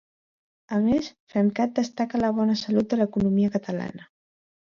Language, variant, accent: Catalan, Central, central